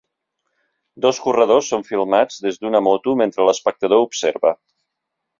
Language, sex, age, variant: Catalan, male, 50-59, Central